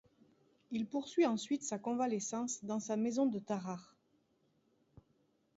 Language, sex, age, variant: French, female, 40-49, Français de métropole